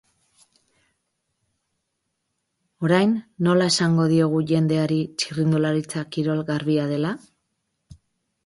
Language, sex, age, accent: Basque, female, 40-49, Mendebalekoa (Araba, Bizkaia, Gipuzkoako mendebaleko herri batzuk)